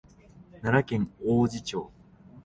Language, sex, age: Japanese, male, 19-29